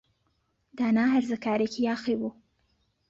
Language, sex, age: Central Kurdish, female, 19-29